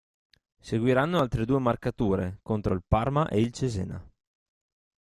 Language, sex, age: Italian, male, 30-39